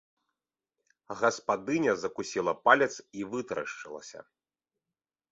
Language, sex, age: Belarusian, male, 19-29